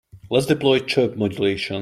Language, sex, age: English, male, 30-39